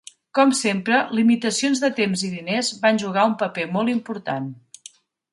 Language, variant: Catalan, Central